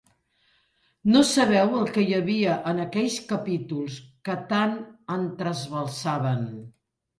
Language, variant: Catalan, Central